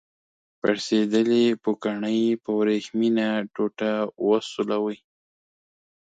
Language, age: Pashto, 30-39